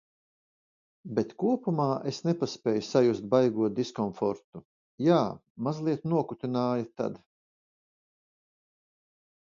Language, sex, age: Latvian, male, 60-69